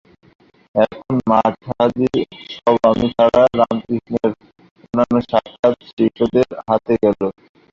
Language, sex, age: Bengali, male, 19-29